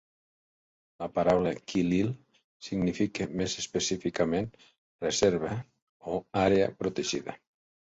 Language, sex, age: Catalan, male, 60-69